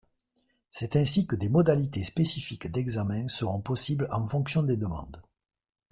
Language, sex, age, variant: French, male, 50-59, Français de métropole